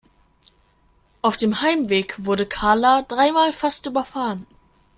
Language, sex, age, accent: German, male, under 19, Deutschland Deutsch